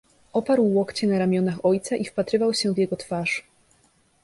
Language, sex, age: Polish, female, 19-29